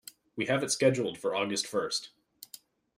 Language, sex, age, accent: English, male, 19-29, Canadian English